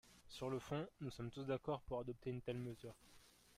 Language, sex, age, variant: French, male, 19-29, Français de métropole